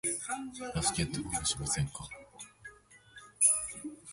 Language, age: Japanese, 19-29